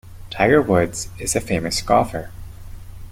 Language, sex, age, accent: English, male, 30-39, United States English